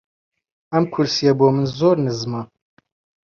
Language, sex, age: Central Kurdish, male, 19-29